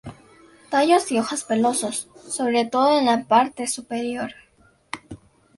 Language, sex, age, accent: Spanish, female, under 19, América central